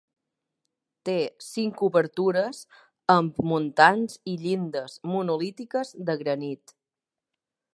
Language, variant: Catalan, Balear